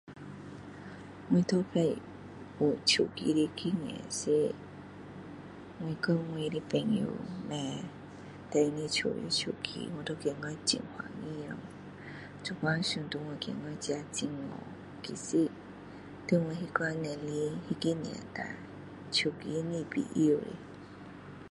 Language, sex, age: Min Dong Chinese, female, 40-49